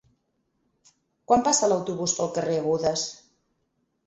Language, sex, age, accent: Catalan, female, 30-39, Garrotxi